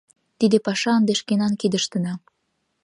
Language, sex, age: Mari, female, under 19